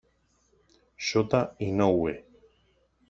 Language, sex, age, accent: Spanish, male, 40-49, España: Sur peninsular (Andalucia, Extremadura, Murcia)